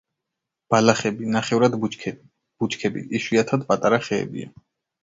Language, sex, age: Georgian, male, 30-39